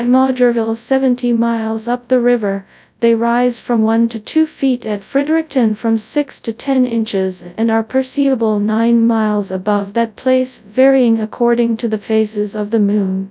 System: TTS, FastPitch